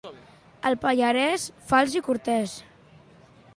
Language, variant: Catalan, Central